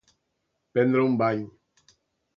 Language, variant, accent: Catalan, Central, central